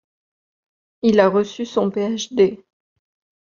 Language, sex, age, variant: French, female, 30-39, Français de métropole